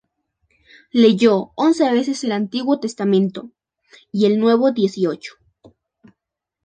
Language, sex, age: Spanish, female, 19-29